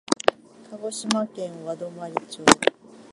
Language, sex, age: Japanese, female, 50-59